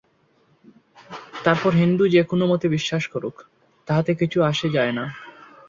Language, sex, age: Bengali, male, 19-29